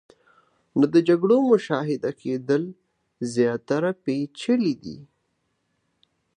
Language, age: Pashto, 19-29